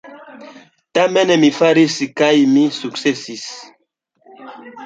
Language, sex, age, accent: Esperanto, male, 19-29, Internacia